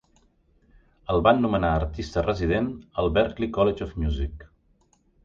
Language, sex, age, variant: Catalan, male, 50-59, Central